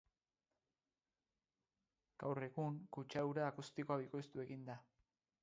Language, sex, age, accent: Basque, male, 30-39, Mendebalekoa (Araba, Bizkaia, Gipuzkoako mendebaleko herri batzuk)